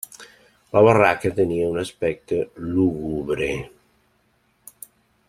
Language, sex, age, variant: Catalan, male, 19-29, Nord-Occidental